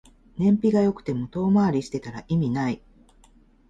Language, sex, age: Japanese, female, 50-59